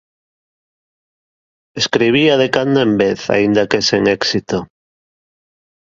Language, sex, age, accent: Galician, male, 50-59, Atlántico (seseo e gheada)